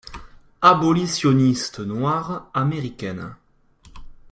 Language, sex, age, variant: French, male, 19-29, Français de métropole